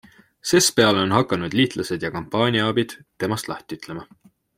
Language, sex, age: Estonian, male, 19-29